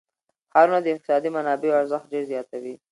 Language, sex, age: Pashto, female, 19-29